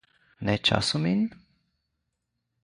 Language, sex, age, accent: Esperanto, male, 30-39, Internacia